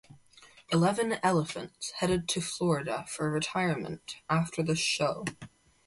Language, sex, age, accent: English, male, under 19, Irish English